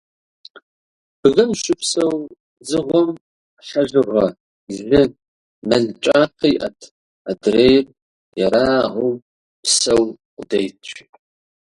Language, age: Kabardian, 19-29